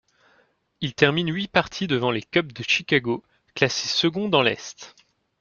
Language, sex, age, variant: French, male, 19-29, Français de métropole